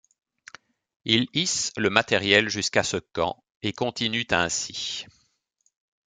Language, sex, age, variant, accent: French, male, 40-49, Français d'Europe, Français de Belgique